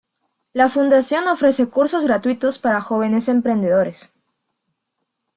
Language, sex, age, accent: Spanish, female, 19-29, América central